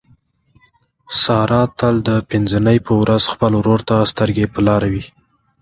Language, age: Pashto, 19-29